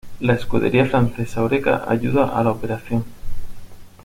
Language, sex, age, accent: Spanish, male, 40-49, España: Sur peninsular (Andalucia, Extremadura, Murcia)